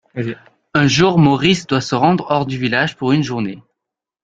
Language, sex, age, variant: French, male, under 19, Français de métropole